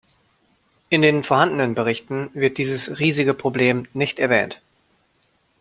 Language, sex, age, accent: German, male, 30-39, Deutschland Deutsch